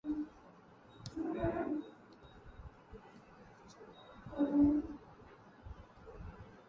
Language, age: English, 40-49